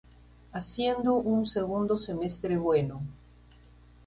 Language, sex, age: Spanish, female, 60-69